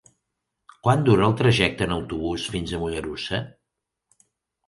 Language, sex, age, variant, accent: Catalan, male, 40-49, Central, tarragoní